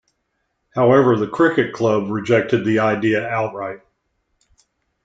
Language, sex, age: English, male, 60-69